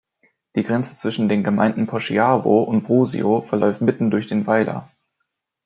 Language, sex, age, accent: German, male, under 19, Deutschland Deutsch